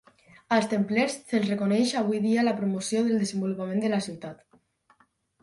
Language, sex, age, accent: Catalan, female, under 19, valencià